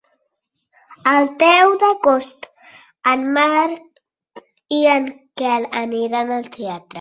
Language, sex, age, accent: Catalan, female, 40-49, Oriental